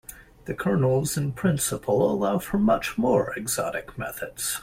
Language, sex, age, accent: English, male, 19-29, United States English